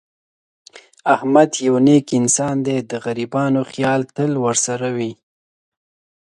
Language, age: Pashto, 19-29